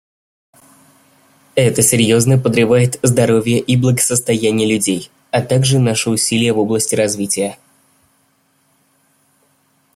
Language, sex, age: Russian, male, under 19